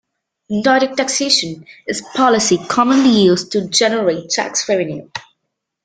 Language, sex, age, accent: English, female, under 19, United States English